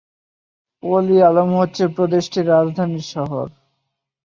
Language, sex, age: Bengali, male, 19-29